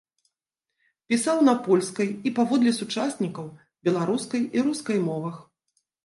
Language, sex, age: Belarusian, female, 40-49